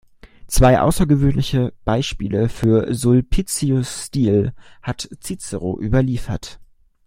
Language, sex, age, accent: German, male, 19-29, Deutschland Deutsch